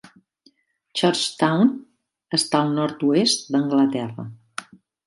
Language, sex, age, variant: Catalan, female, 60-69, Central